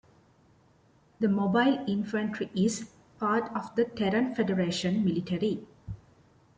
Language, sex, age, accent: English, female, 19-29, India and South Asia (India, Pakistan, Sri Lanka)